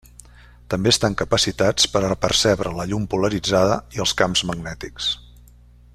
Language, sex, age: Catalan, male, 60-69